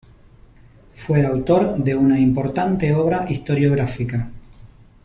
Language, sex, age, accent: Spanish, male, 40-49, Rioplatense: Argentina, Uruguay, este de Bolivia, Paraguay